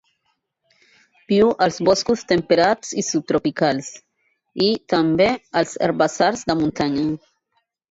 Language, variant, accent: Catalan, Central, central